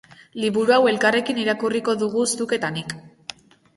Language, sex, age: Basque, female, under 19